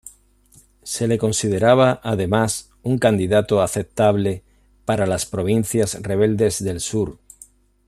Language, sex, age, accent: Spanish, male, 50-59, España: Sur peninsular (Andalucia, Extremadura, Murcia)